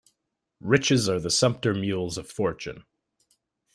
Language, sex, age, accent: English, male, 19-29, Canadian English